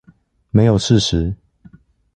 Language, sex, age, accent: Chinese, male, 19-29, 出生地：彰化縣